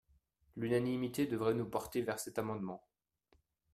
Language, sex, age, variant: French, male, 19-29, Français de métropole